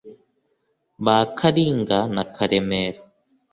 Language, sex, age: Kinyarwanda, male, 19-29